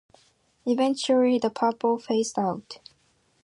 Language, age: English, 19-29